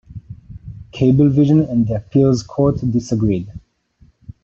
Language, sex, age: English, male, 19-29